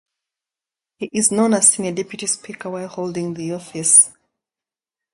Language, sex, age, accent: English, female, 30-39, England English